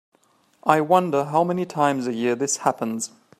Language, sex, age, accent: English, male, 30-39, England English